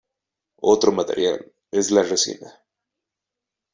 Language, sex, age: Spanish, male, 19-29